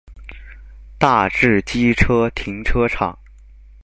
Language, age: Chinese, 19-29